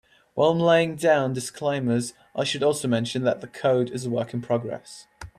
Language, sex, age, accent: English, male, 19-29, England English